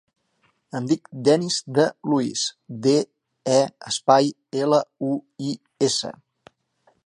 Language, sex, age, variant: Catalan, male, 50-59, Central